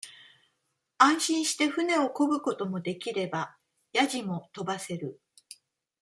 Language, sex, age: Japanese, female, 50-59